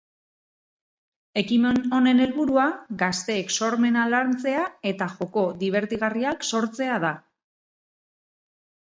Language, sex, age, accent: Basque, female, 40-49, Mendebalekoa (Araba, Bizkaia, Gipuzkoako mendebaleko herri batzuk)